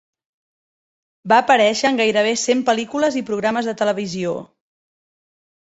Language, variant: Catalan, Central